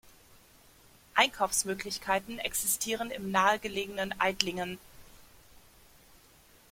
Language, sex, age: German, female, 40-49